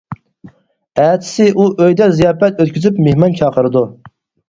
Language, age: Uyghur, 30-39